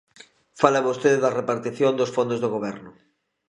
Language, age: Galician, 19-29